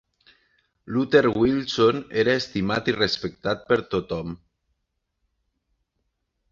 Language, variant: Catalan, Septentrional